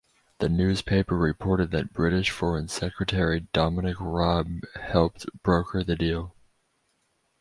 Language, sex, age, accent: English, male, 19-29, United States English